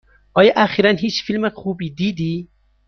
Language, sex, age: Persian, male, 30-39